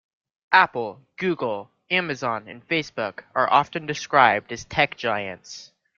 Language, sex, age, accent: English, male, under 19, United States English